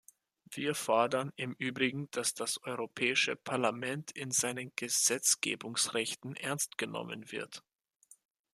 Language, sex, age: German, male, 19-29